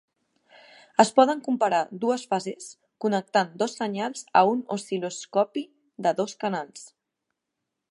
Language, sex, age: Catalan, female, 19-29